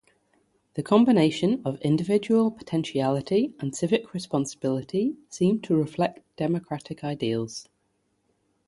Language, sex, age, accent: English, female, 30-39, England English; yorkshire